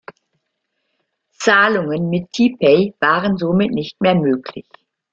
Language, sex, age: German, female, 60-69